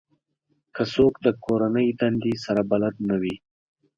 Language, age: Pashto, 19-29